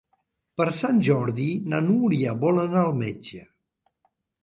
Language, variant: Catalan, Septentrional